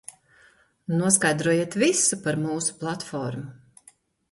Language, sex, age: Latvian, female, 50-59